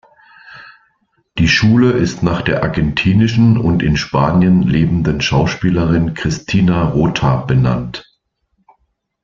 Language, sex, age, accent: German, male, 60-69, Deutschland Deutsch